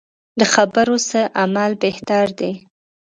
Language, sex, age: Pashto, female, 19-29